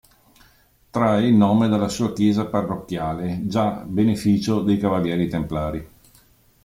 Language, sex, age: Italian, male, 40-49